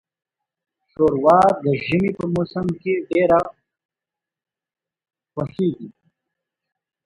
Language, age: Pashto, 19-29